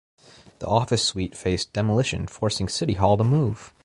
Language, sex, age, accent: English, male, 19-29, United States English